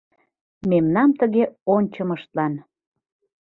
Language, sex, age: Mari, female, 40-49